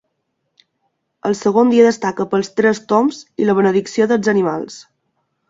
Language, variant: Catalan, Balear